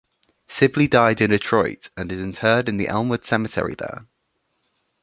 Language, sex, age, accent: English, male, 19-29, England English